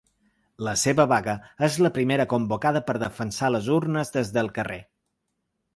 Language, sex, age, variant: Catalan, male, 40-49, Balear